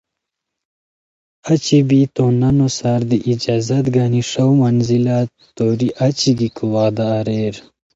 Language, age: Khowar, 19-29